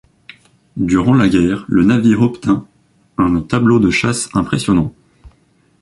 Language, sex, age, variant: French, male, under 19, Français de métropole